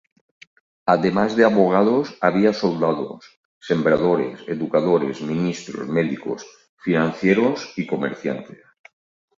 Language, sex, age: Spanish, male, 50-59